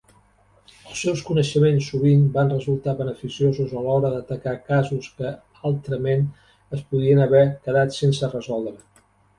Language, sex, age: Catalan, male, 60-69